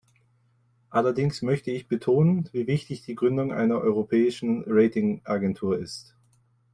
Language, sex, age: German, male, 19-29